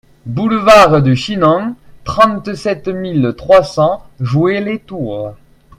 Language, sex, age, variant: French, male, 19-29, Français de métropole